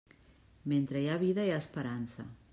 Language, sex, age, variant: Catalan, female, 40-49, Central